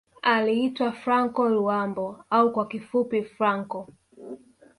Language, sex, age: Swahili, female, 19-29